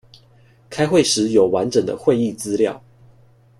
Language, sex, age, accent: Chinese, male, 19-29, 出生地：臺北市